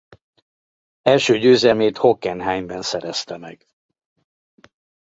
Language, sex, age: Hungarian, male, 60-69